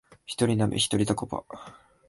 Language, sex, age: Japanese, male, 19-29